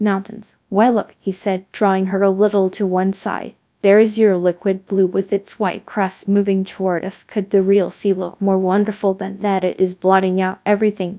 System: TTS, GradTTS